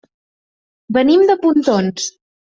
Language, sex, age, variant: Catalan, female, 19-29, Central